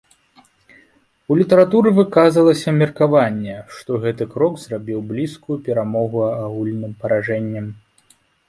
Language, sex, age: Belarusian, male, 19-29